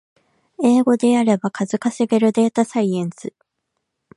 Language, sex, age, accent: Japanese, female, 19-29, 関西